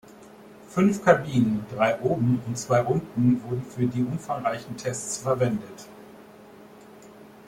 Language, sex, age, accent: German, male, 50-59, Deutschland Deutsch